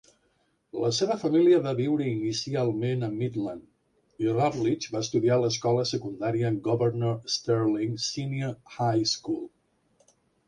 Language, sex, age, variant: Catalan, male, 50-59, Nord-Occidental